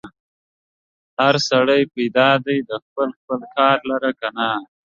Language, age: Pashto, 19-29